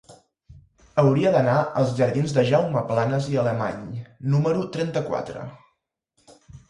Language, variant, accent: Catalan, Central, Empordanès